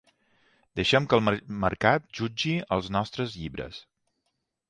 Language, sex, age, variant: Catalan, male, 40-49, Balear